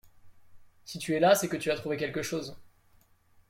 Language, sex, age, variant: French, male, 19-29, Français de métropole